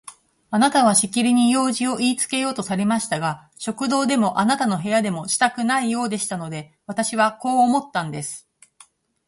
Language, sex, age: Japanese, female, 50-59